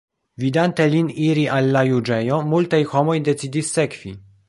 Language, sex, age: Esperanto, male, 19-29